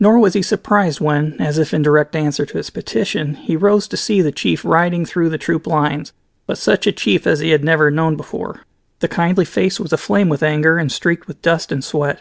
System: none